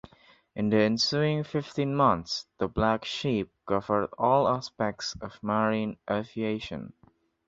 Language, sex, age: English, male, under 19